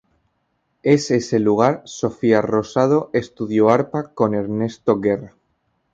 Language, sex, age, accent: Spanish, male, 19-29, España: Centro-Sur peninsular (Madrid, Toledo, Castilla-La Mancha)